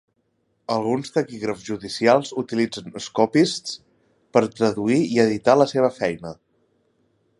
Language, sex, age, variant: Catalan, male, 19-29, Septentrional